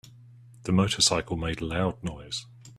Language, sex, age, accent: English, male, 30-39, England English